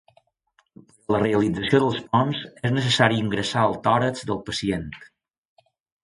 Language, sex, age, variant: Catalan, male, 60-69, Balear